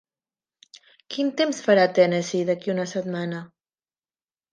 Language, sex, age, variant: Catalan, female, 30-39, Central